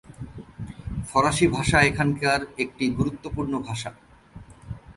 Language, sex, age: Bengali, male, 30-39